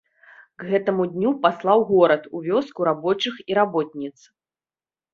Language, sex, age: Belarusian, female, 30-39